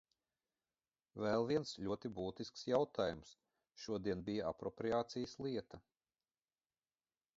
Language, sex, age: Latvian, male, 40-49